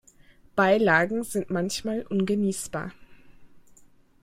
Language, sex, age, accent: German, female, 19-29, Deutschland Deutsch